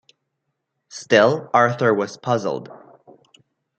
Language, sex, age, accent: English, male, 19-29, Filipino